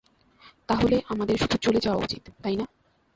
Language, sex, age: Bengali, female, 19-29